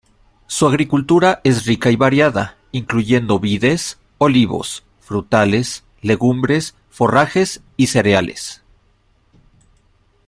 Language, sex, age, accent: Spanish, male, 40-49, México